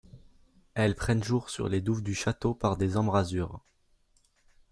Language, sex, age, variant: French, male, under 19, Français de métropole